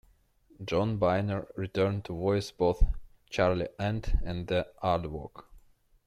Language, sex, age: English, male, 19-29